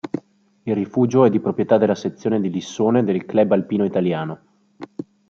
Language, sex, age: Italian, male, 30-39